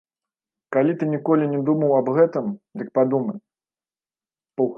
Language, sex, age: Belarusian, male, 19-29